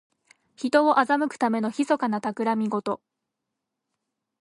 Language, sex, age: Japanese, female, 19-29